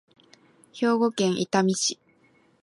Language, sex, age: Japanese, female, 19-29